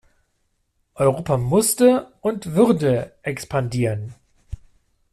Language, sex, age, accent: German, male, 40-49, Deutschland Deutsch